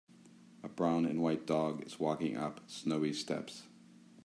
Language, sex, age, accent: English, male, 50-59, United States English